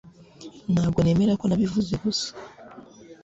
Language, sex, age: Kinyarwanda, female, under 19